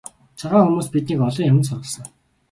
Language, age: Mongolian, 19-29